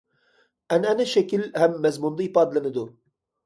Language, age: Uyghur, 30-39